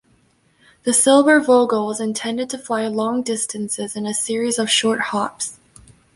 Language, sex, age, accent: English, female, 19-29, Canadian English